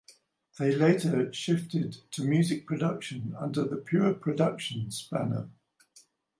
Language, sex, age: English, male, 70-79